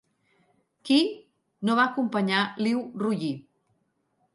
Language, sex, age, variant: Catalan, female, 40-49, Central